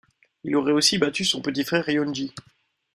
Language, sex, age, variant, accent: French, male, 19-29, Français d'Europe, Français de Belgique